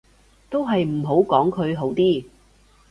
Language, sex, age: Cantonese, female, 40-49